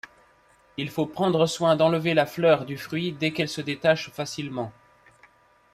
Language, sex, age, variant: French, male, 40-49, Français de métropole